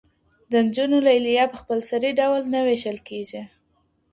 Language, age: Pashto, under 19